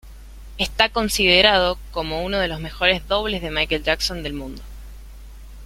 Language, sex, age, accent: Spanish, female, 19-29, Rioplatense: Argentina, Uruguay, este de Bolivia, Paraguay